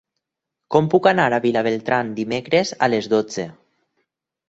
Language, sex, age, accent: Catalan, male, 19-29, valencià